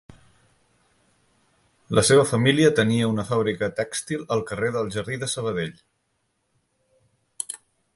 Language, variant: Catalan, Central